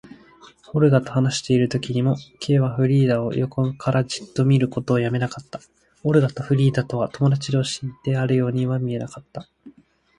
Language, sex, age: Japanese, male, 19-29